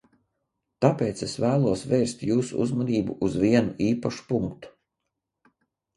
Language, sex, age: Latvian, male, 50-59